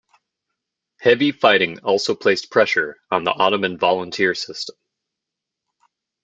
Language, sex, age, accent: English, male, 19-29, United States English